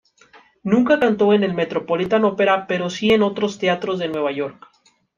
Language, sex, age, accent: Spanish, male, 19-29, México